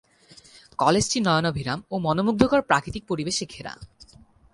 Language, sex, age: Bengali, male, 19-29